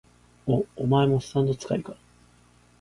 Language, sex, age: Japanese, male, 19-29